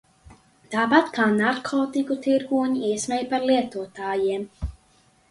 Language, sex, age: Latvian, female, under 19